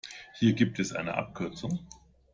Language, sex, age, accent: German, male, 50-59, Deutschland Deutsch